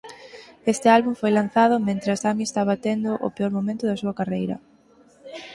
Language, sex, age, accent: Galician, female, 19-29, Central (gheada)